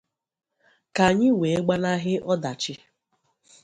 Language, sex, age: Igbo, female, 30-39